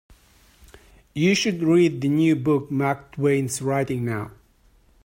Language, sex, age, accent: English, male, 40-49, England English